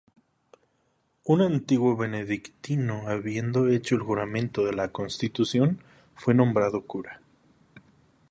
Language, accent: Spanish, México